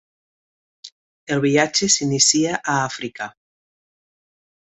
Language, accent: Catalan, Lleidatà